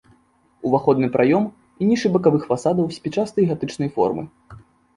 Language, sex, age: Belarusian, male, 19-29